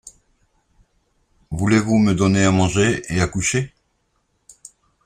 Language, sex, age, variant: French, male, 60-69, Français de métropole